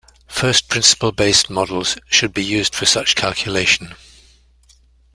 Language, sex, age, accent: English, male, 70-79, England English